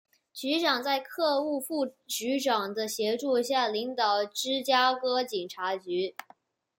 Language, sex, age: Chinese, male, under 19